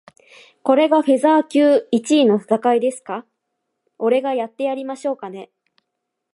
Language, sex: Japanese, female